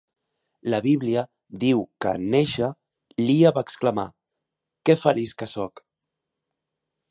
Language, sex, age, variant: Catalan, male, 30-39, Central